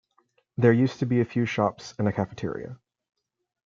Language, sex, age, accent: English, male, under 19, United States English